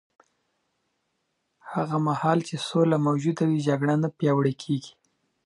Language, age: Pashto, 19-29